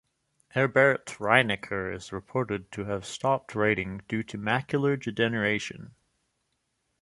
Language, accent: English, Canadian English